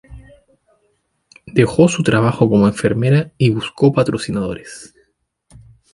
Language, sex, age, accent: Spanish, male, 30-39, Chileno: Chile, Cuyo